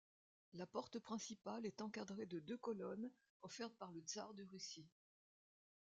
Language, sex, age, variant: French, female, 70-79, Français de métropole